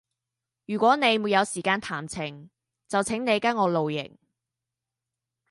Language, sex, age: Cantonese, female, 19-29